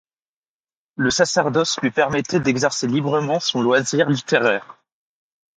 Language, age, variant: French, under 19, Français de métropole